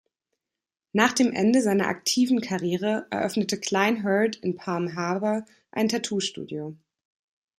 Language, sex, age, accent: German, female, 30-39, Deutschland Deutsch